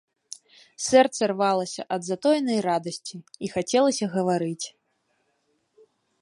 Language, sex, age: Belarusian, female, 19-29